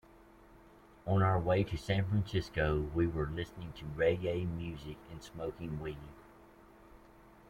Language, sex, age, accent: English, male, 50-59, United States English